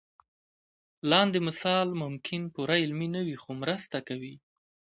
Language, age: Pashto, 30-39